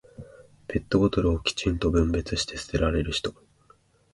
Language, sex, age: Japanese, male, 19-29